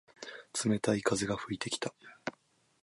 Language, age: Japanese, 19-29